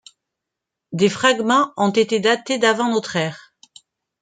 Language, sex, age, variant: French, female, 40-49, Français de métropole